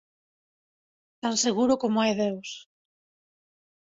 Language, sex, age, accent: Galician, female, 30-39, Oriental (común en zona oriental)